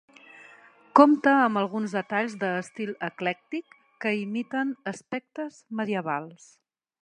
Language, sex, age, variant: Catalan, female, 50-59, Central